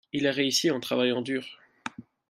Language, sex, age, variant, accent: French, male, 19-29, Français d'Europe, Français de Belgique